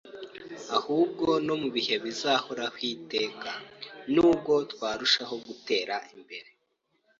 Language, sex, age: Kinyarwanda, male, 19-29